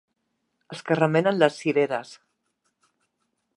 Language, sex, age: Catalan, female, 60-69